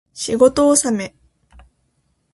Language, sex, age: Japanese, female, 19-29